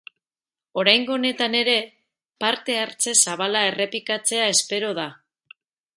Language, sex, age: Basque, female, 40-49